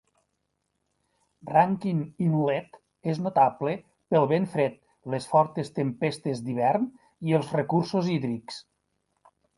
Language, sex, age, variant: Catalan, male, 50-59, Nord-Occidental